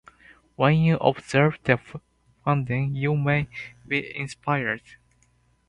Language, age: English, 19-29